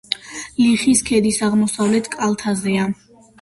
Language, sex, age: Georgian, female, 19-29